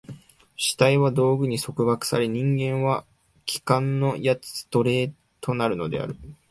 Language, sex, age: Japanese, male, 19-29